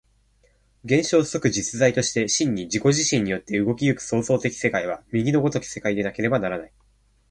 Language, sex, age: Japanese, male, 19-29